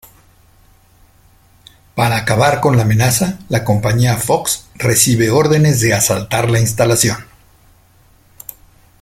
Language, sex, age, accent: Spanish, male, 50-59, México